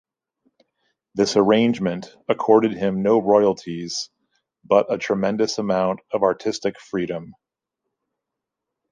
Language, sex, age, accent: English, male, 40-49, United States English